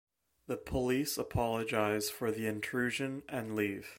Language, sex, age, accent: English, male, 19-29, Canadian English